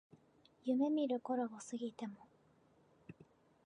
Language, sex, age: Japanese, female, 19-29